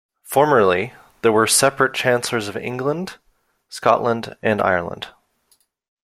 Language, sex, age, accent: English, male, 30-39, Canadian English